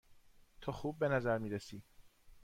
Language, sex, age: Persian, male, 40-49